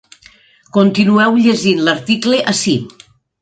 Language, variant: Catalan, Nord-Occidental